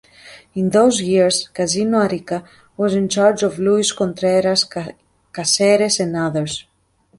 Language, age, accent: English, 30-39, United States English